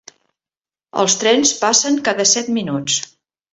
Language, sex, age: Catalan, female, 60-69